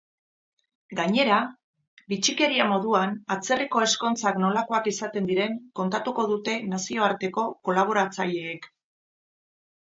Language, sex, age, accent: Basque, female, 50-59, Erdialdekoa edo Nafarra (Gipuzkoa, Nafarroa)